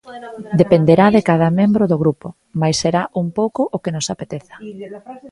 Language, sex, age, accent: Galician, female, 40-49, Atlántico (seseo e gheada)